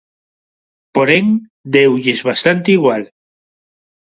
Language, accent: Galician, Neofalante